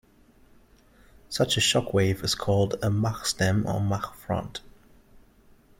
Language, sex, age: English, male, 30-39